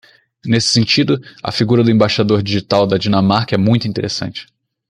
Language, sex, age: Portuguese, male, 19-29